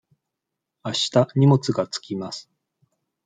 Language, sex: Japanese, male